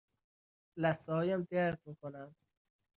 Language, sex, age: Persian, male, 19-29